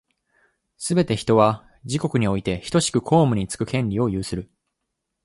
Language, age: Japanese, 19-29